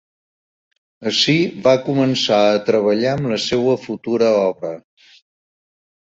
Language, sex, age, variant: Catalan, male, 60-69, Central